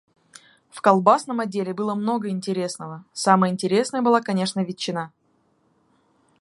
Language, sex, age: Russian, female, 19-29